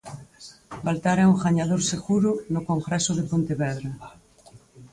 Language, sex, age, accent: Galician, female, 40-49, Central (gheada)